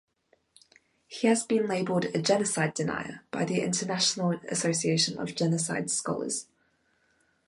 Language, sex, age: English, female, 19-29